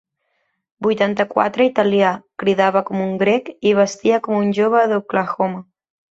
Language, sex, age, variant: Catalan, female, 19-29, Central